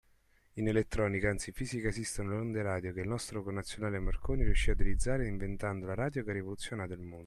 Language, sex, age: Italian, male, 19-29